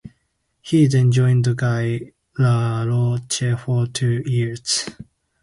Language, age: English, 19-29